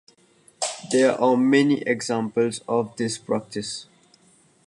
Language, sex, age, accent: English, male, 19-29, United States English